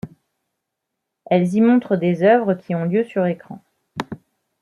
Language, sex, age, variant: French, female, 30-39, Français de métropole